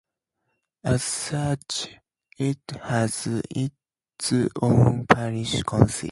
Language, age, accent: English, 19-29, United States English